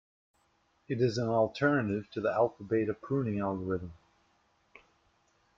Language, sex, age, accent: English, male, 40-49, United States English